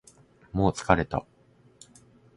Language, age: Japanese, 19-29